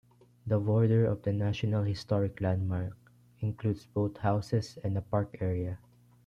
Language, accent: English, Filipino